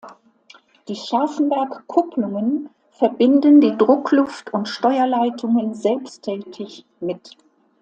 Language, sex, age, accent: German, female, 60-69, Deutschland Deutsch